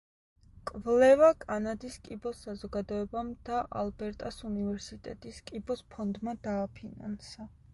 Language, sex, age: Georgian, female, 30-39